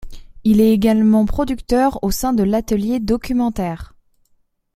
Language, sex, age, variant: French, female, 19-29, Français de métropole